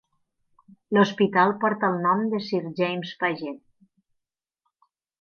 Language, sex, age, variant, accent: Catalan, female, 50-59, Nord-Occidental, Tortosí